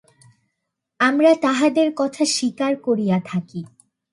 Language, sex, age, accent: Bengali, female, under 19, প্রমিত বাংলা